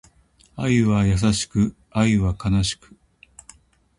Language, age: Japanese, 50-59